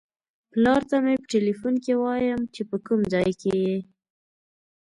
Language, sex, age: Pashto, female, 19-29